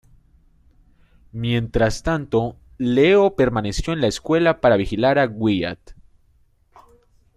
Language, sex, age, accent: Spanish, male, 19-29, Caribe: Cuba, Venezuela, Puerto Rico, República Dominicana, Panamá, Colombia caribeña, México caribeño, Costa del golfo de México